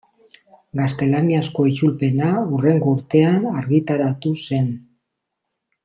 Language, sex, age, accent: Basque, male, 50-59, Mendebalekoa (Araba, Bizkaia, Gipuzkoako mendebaleko herri batzuk)